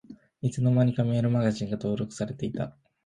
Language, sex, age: Japanese, male, under 19